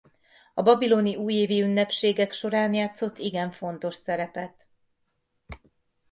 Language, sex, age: Hungarian, female, 40-49